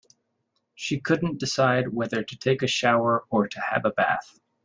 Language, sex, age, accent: English, male, 19-29, United States English